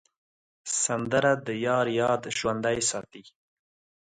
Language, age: Pashto, 30-39